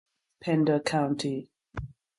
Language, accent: English, Southern African (South Africa, Zimbabwe, Namibia)